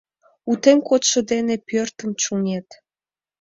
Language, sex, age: Mari, female, 19-29